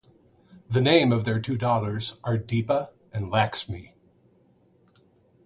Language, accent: English, United States English